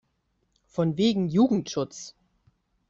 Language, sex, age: German, female, 30-39